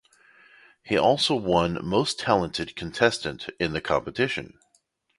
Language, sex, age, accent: English, male, 19-29, United States English